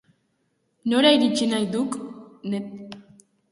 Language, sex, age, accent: Basque, female, under 19, Mendebalekoa (Araba, Bizkaia, Gipuzkoako mendebaleko herri batzuk)